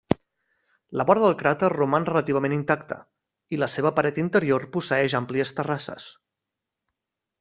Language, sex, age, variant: Catalan, male, 30-39, Central